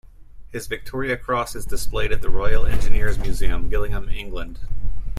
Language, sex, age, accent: English, male, 19-29, United States English